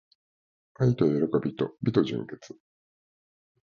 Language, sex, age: Japanese, male, 50-59